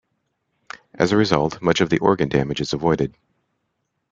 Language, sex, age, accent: English, male, 30-39, United States English